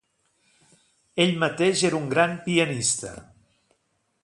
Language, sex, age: Catalan, male, 60-69